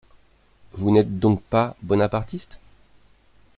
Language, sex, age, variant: French, male, 30-39, Français de métropole